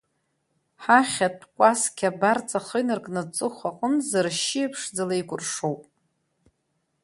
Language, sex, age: Abkhazian, female, 50-59